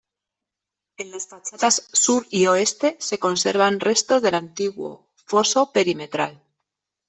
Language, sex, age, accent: Spanish, female, 50-59, España: Centro-Sur peninsular (Madrid, Toledo, Castilla-La Mancha)